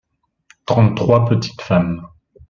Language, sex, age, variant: French, male, 19-29, Français de métropole